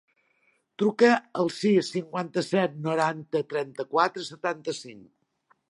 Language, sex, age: Catalan, female, 60-69